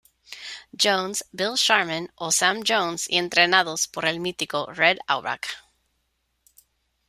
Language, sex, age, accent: Spanish, female, 40-49, México